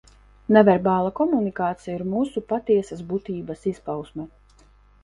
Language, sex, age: Latvian, female, 19-29